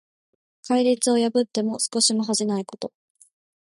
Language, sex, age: Japanese, female, 19-29